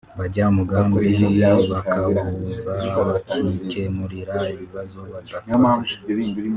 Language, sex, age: Kinyarwanda, male, 19-29